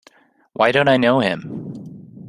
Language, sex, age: English, male, 19-29